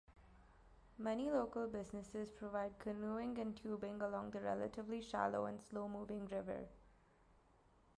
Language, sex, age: English, female, 19-29